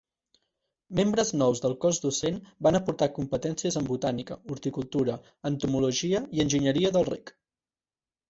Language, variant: Catalan, Central